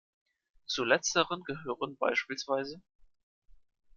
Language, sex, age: German, male, 19-29